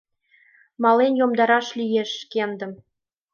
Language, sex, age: Mari, female, 19-29